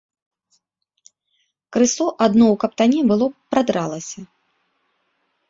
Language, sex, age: Belarusian, female, 40-49